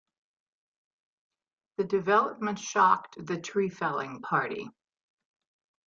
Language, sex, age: English, female, 70-79